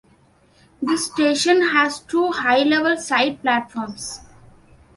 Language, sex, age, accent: English, female, under 19, India and South Asia (India, Pakistan, Sri Lanka)